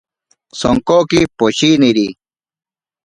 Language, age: Ashéninka Perené, 40-49